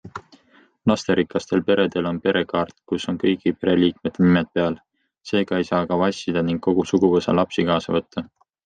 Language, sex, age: Estonian, male, 19-29